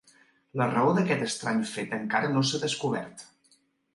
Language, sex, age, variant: Catalan, male, 30-39, Central